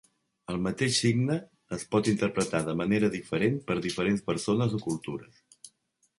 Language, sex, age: Catalan, male, 50-59